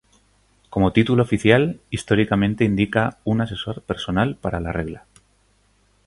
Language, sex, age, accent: Spanish, male, 30-39, España: Centro-Sur peninsular (Madrid, Toledo, Castilla-La Mancha)